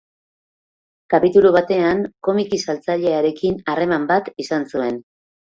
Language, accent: Basque, Mendebalekoa (Araba, Bizkaia, Gipuzkoako mendebaleko herri batzuk)